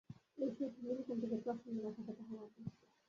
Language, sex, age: Bengali, female, 19-29